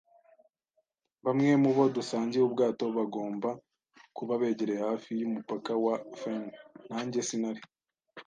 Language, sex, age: Kinyarwanda, male, 19-29